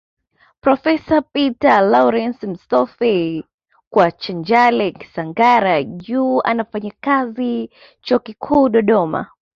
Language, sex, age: Swahili, female, 19-29